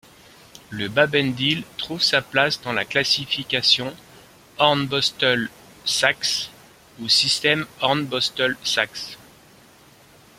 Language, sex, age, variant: French, male, 50-59, Français de métropole